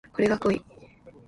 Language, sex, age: Japanese, female, under 19